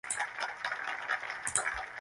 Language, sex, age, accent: Spanish, male, 19-29, México